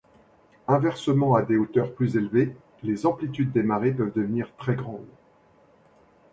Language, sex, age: French, male, 50-59